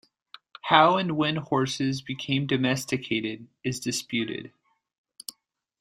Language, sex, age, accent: English, male, 19-29, United States English